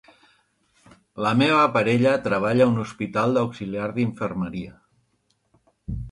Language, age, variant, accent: Catalan, 50-59, Central, central